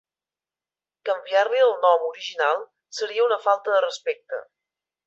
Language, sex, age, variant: Catalan, female, 30-39, Central